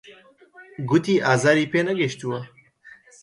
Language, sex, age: Central Kurdish, male, 19-29